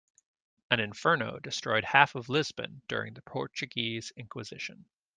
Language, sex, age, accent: English, male, 40-49, United States English